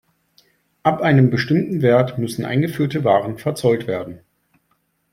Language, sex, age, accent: German, male, 40-49, Deutschland Deutsch